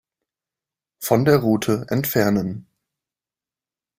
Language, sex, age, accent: German, male, 19-29, Deutschland Deutsch